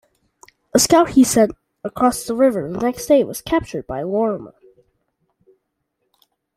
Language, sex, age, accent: English, male, under 19, United States English